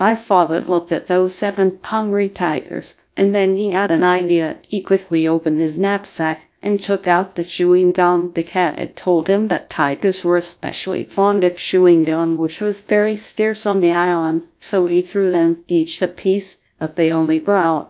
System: TTS, GlowTTS